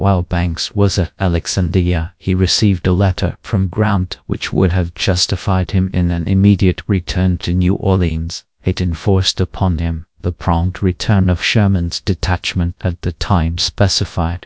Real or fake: fake